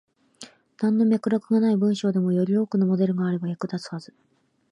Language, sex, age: Japanese, female, 19-29